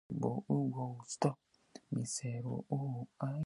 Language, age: Adamawa Fulfulde, 19-29